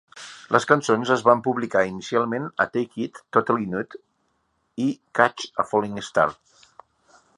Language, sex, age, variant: Catalan, male, 50-59, Central